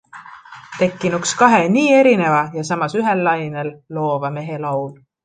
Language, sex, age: Estonian, female, 19-29